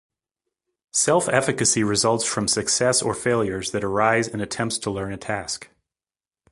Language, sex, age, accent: English, male, 40-49, United States English